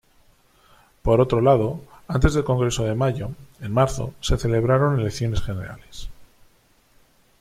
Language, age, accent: Spanish, 40-49, España: Centro-Sur peninsular (Madrid, Toledo, Castilla-La Mancha)